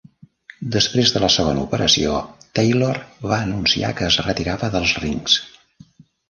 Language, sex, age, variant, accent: Catalan, male, 70-79, Central, central